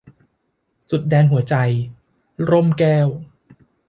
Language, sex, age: Thai, male, 19-29